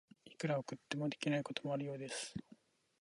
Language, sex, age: Japanese, male, 19-29